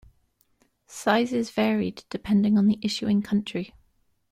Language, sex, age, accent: English, female, 19-29, England English